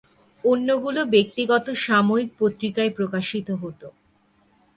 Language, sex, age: Bengali, female, 19-29